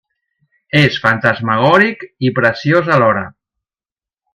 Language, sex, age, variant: Catalan, male, 50-59, Central